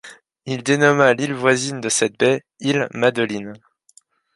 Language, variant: French, Français de métropole